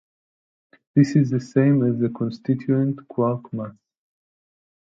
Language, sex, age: English, male, 30-39